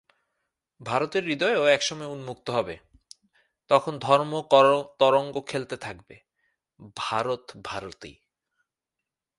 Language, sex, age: Bengali, male, 30-39